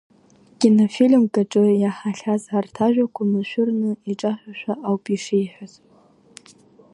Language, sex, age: Abkhazian, female, under 19